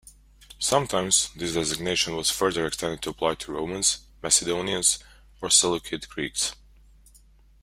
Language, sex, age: English, male, 19-29